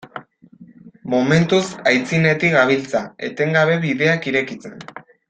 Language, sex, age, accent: Basque, male, under 19, Erdialdekoa edo Nafarra (Gipuzkoa, Nafarroa)